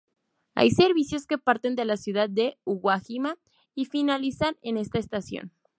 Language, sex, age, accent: Spanish, female, 19-29, México